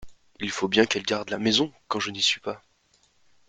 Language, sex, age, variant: French, male, 19-29, Français de métropole